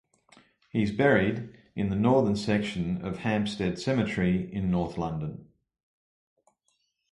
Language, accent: English, Australian English